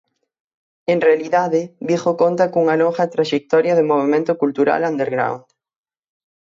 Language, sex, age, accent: Galician, male, 19-29, Atlántico (seseo e gheada); Normativo (estándar)